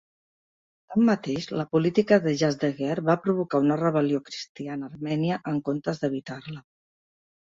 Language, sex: Catalan, female